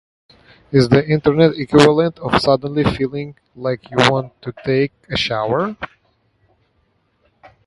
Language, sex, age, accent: English, male, 30-39, United States English